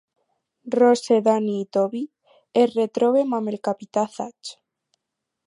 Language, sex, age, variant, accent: Catalan, female, under 19, Alacantí, valencià